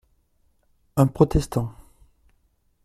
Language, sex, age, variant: French, male, 30-39, Français de métropole